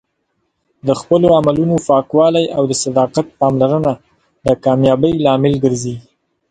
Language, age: Pashto, under 19